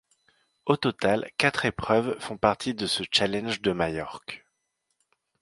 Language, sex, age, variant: French, male, 40-49, Français de métropole